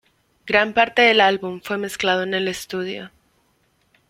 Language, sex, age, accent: Spanish, female, 19-29, México